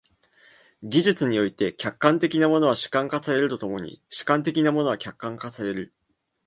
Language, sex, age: Japanese, male, 19-29